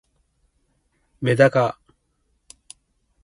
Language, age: Japanese, 60-69